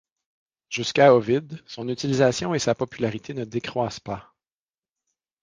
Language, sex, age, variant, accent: French, male, 50-59, Français d'Amérique du Nord, Français du Canada